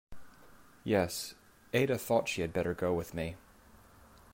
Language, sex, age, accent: English, male, 30-39, New Zealand English